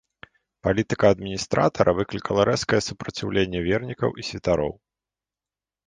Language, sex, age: Belarusian, male, 30-39